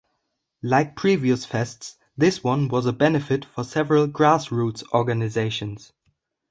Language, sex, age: English, male, under 19